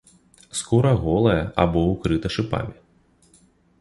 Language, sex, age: Belarusian, male, 19-29